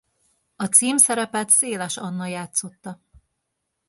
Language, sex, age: Hungarian, female, 40-49